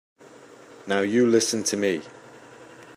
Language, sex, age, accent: English, male, 30-39, England English